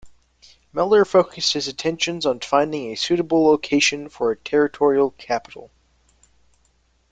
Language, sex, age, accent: English, male, under 19, United States English